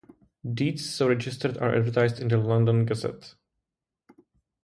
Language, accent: English, Czech